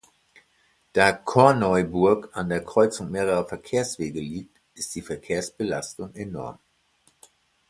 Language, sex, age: German, male, 40-49